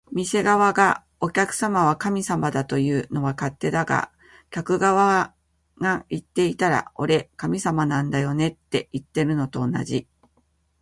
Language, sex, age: Japanese, female, 50-59